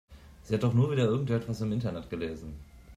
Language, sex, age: German, male, 30-39